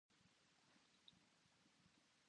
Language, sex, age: Japanese, female, under 19